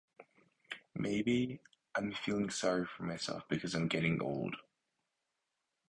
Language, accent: English, United States English